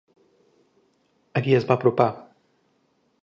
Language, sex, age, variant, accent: Catalan, male, 19-29, Central, central